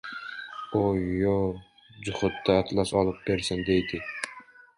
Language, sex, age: Uzbek, male, 19-29